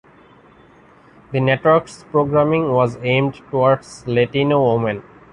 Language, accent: English, India and South Asia (India, Pakistan, Sri Lanka)